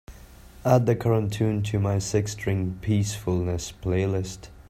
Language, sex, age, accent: English, male, 19-29, India and South Asia (India, Pakistan, Sri Lanka)